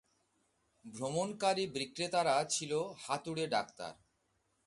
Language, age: Bengali, 40-49